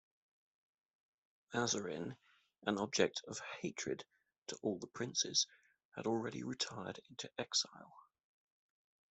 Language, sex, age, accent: English, male, 40-49, England English